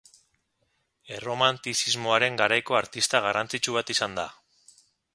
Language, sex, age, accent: Basque, male, 30-39, Mendebalekoa (Araba, Bizkaia, Gipuzkoako mendebaleko herri batzuk)